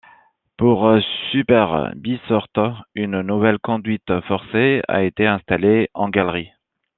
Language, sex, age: French, male, 30-39